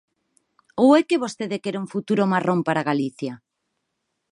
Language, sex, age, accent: Galician, female, 40-49, Normativo (estándar); Neofalante